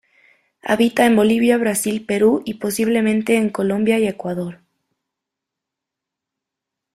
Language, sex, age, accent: Spanish, female, 19-29, México